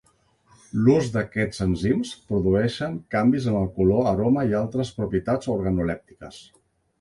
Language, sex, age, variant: Catalan, male, 50-59, Central